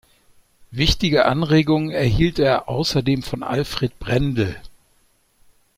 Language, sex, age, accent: German, male, 60-69, Deutschland Deutsch